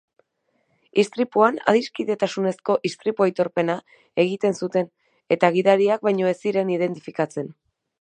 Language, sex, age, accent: Basque, female, 30-39, Erdialdekoa edo Nafarra (Gipuzkoa, Nafarroa)